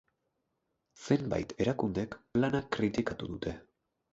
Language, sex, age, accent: Basque, male, 19-29, Erdialdekoa edo Nafarra (Gipuzkoa, Nafarroa)